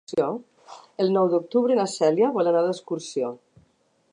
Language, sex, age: Catalan, female, 60-69